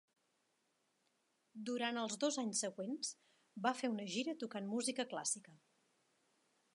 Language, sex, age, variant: Catalan, female, 40-49, Septentrional